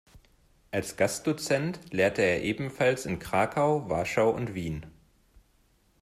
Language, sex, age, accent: German, male, 19-29, Deutschland Deutsch